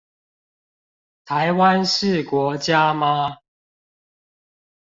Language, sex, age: Chinese, male, 50-59